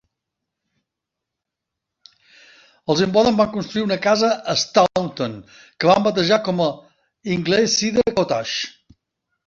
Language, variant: Catalan, Septentrional